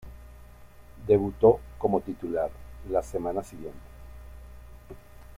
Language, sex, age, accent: Spanish, male, 50-59, Caribe: Cuba, Venezuela, Puerto Rico, República Dominicana, Panamá, Colombia caribeña, México caribeño, Costa del golfo de México